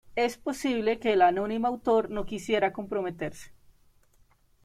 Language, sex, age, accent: Spanish, female, 19-29, Andino-Pacífico: Colombia, Perú, Ecuador, oeste de Bolivia y Venezuela andina